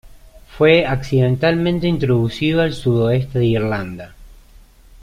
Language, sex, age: Spanish, male, 30-39